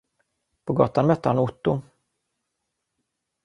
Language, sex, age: Swedish, male, 40-49